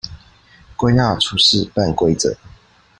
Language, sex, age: Chinese, male, 19-29